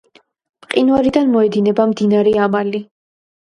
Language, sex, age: Georgian, female, under 19